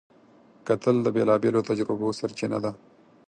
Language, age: Pashto, 19-29